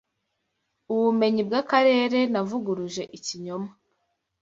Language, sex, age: Kinyarwanda, female, 19-29